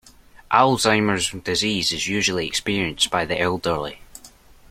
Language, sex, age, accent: English, male, under 19, Scottish English